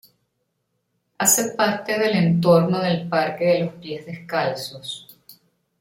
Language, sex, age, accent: Spanish, female, 40-49, Caribe: Cuba, Venezuela, Puerto Rico, República Dominicana, Panamá, Colombia caribeña, México caribeño, Costa del golfo de México